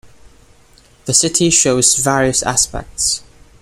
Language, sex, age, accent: English, male, 19-29, Filipino